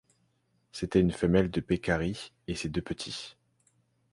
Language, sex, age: French, male, 19-29